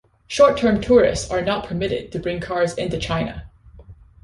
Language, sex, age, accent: English, female, 19-29, Canadian English